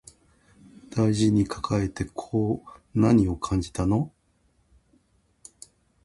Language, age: Japanese, 60-69